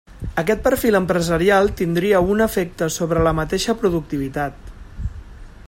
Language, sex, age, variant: Catalan, male, 40-49, Central